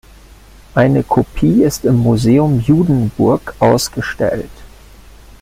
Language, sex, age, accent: German, male, 40-49, Deutschland Deutsch